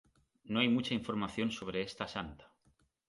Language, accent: Spanish, España: Norte peninsular (Asturias, Castilla y León, Cantabria, País Vasco, Navarra, Aragón, La Rioja, Guadalajara, Cuenca)